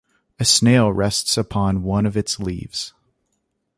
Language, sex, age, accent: English, male, 19-29, United States English